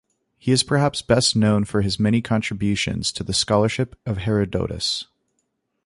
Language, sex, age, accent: English, male, 19-29, United States English